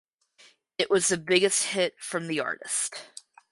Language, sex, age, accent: English, female, 19-29, United States English